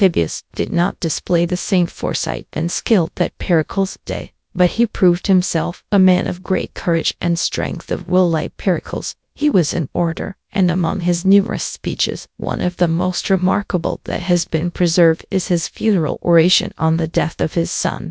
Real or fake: fake